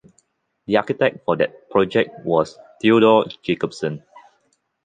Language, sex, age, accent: English, male, 19-29, Singaporean English